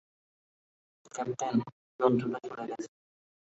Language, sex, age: Bengali, male, 19-29